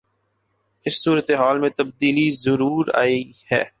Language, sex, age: Urdu, male, 19-29